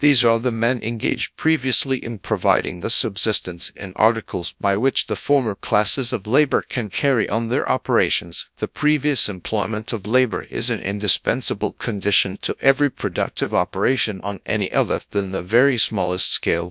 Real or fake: fake